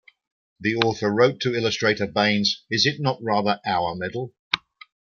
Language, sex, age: English, male, 60-69